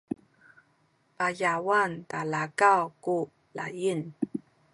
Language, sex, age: Sakizaya, female, 30-39